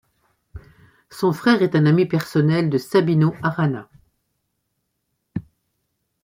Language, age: French, 60-69